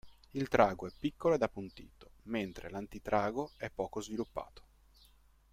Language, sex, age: Italian, male, 40-49